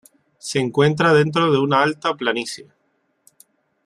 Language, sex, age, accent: Spanish, male, 30-39, España: Islas Canarias